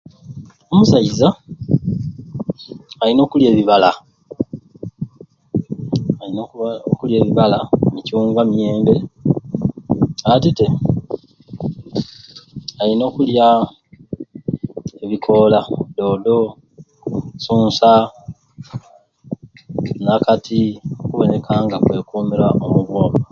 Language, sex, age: Ruuli, male, 30-39